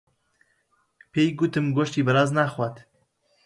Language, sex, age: Central Kurdish, male, 19-29